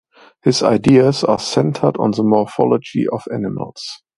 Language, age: English, 30-39